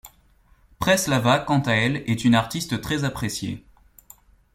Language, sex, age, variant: French, male, 19-29, Français de métropole